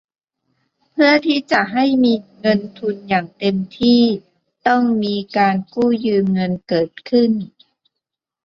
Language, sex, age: Thai, female, 50-59